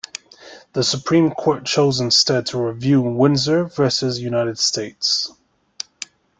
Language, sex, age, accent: English, male, 30-39, United States English